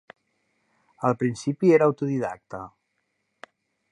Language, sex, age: Catalan, male, 40-49